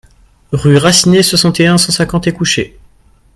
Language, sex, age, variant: French, male, 19-29, Français de métropole